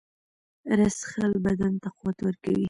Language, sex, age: Pashto, female, 19-29